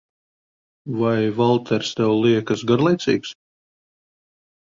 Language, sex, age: Latvian, male, 40-49